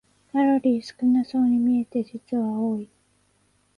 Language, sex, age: Japanese, female, 19-29